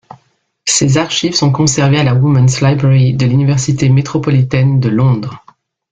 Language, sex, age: French, female, 40-49